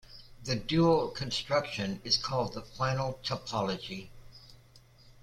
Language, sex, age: English, female, 70-79